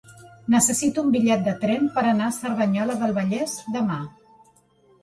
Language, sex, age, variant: Catalan, female, 40-49, Central